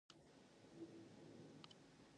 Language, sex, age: English, female, 19-29